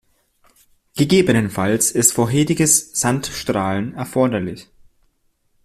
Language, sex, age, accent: German, male, 19-29, Deutschland Deutsch